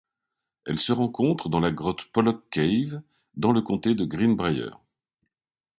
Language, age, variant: French, 50-59, Français de métropole